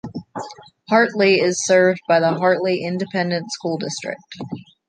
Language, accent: English, United States English